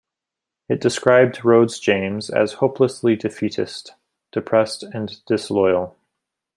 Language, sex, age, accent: English, male, 30-39, United States English